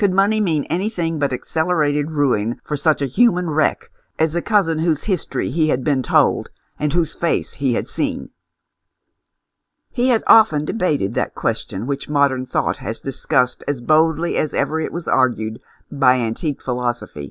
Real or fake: real